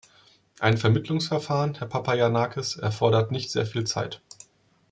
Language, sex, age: German, male, 30-39